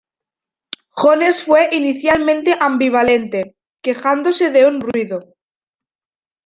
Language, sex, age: Spanish, female, 19-29